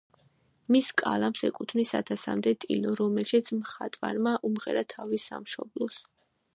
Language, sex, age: Georgian, female, 19-29